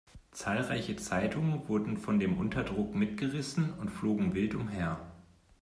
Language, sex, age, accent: German, male, 19-29, Deutschland Deutsch